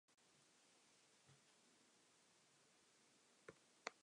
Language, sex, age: English, male, under 19